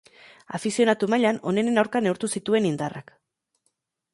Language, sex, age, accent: Basque, female, 30-39, Erdialdekoa edo Nafarra (Gipuzkoa, Nafarroa)